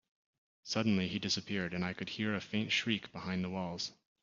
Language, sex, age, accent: English, male, 30-39, United States English